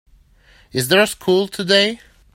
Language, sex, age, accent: English, male, 19-29, Canadian English